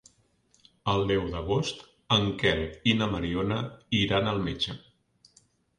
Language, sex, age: Catalan, male, 50-59